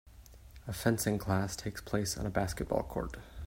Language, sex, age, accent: English, male, 19-29, United States English